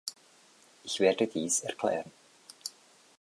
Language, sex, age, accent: German, male, 50-59, Schweizerdeutsch